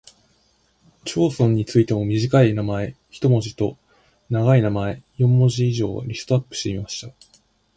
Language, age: Japanese, 19-29